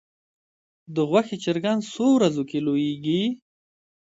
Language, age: Pashto, 30-39